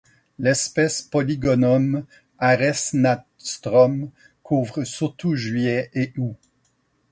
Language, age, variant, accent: French, 50-59, Français d'Amérique du Nord, Français du Canada